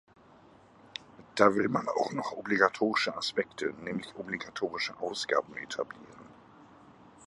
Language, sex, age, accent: German, male, 50-59, Deutschland Deutsch